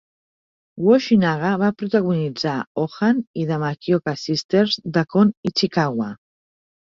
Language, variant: Catalan, Central